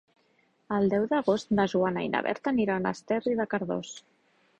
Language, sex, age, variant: Catalan, female, 30-39, Central